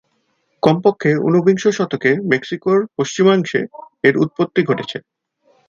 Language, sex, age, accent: Bengali, male, 30-39, Native